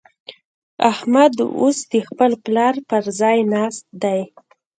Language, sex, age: Pashto, female, 19-29